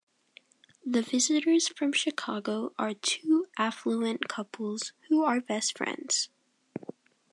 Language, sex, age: English, female, under 19